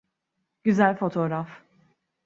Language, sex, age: Turkish, female, 30-39